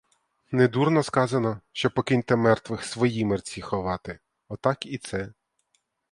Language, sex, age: Ukrainian, male, 30-39